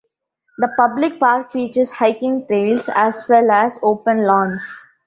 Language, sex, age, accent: English, female, 19-29, India and South Asia (India, Pakistan, Sri Lanka)